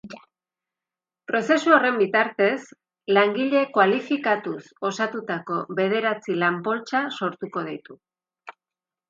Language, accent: Basque, Erdialdekoa edo Nafarra (Gipuzkoa, Nafarroa)